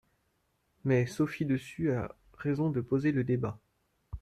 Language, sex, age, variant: French, male, 19-29, Français de métropole